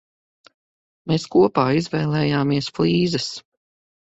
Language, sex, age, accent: Latvian, female, 50-59, Vidzemes